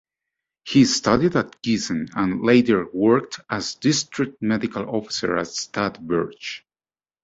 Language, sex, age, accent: English, male, 40-49, United States English